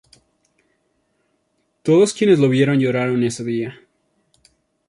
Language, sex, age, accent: Spanish, male, 19-29, México